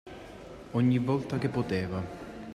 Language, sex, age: Italian, male, 19-29